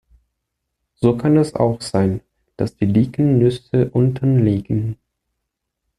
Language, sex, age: German, male, 19-29